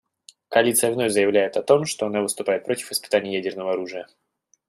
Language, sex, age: Russian, male, 19-29